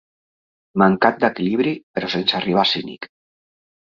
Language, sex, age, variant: Catalan, male, 40-49, Central